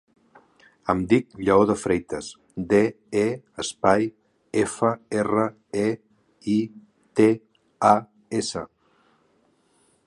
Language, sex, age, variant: Catalan, male, 50-59, Central